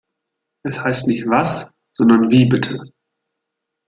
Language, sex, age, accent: German, male, 30-39, Deutschland Deutsch